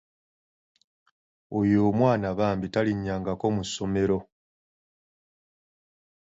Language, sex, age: Ganda, male, 30-39